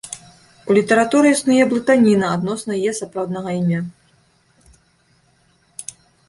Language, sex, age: Belarusian, female, 30-39